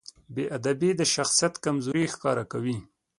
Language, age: Pashto, 19-29